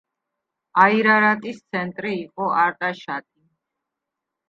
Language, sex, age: Georgian, female, 40-49